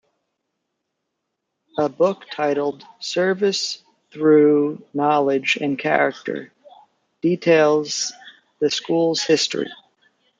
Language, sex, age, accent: English, male, 30-39, United States English